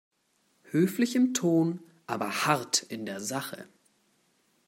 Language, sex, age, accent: German, male, under 19, Deutschland Deutsch